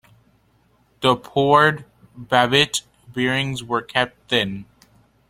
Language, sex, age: English, male, under 19